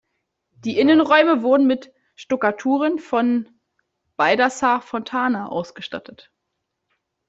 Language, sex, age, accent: German, female, 19-29, Deutschland Deutsch